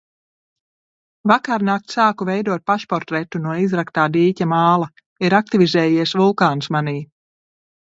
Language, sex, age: Latvian, female, 30-39